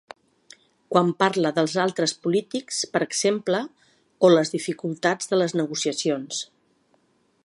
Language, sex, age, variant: Catalan, female, 50-59, Central